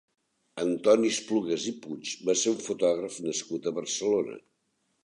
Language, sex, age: Catalan, male, 60-69